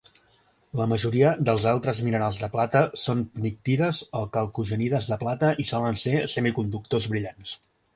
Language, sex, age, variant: Catalan, male, 30-39, Central